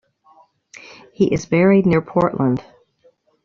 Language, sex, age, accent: English, female, 50-59, United States English